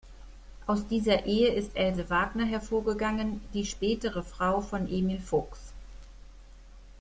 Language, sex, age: German, female, 50-59